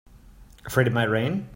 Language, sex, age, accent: English, male, 19-29, United States English